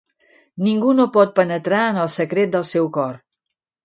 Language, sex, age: Catalan, female, 60-69